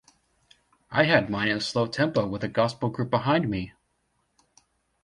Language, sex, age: English, male, 19-29